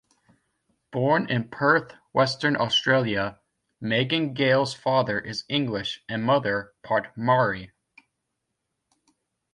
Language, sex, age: English, male, 19-29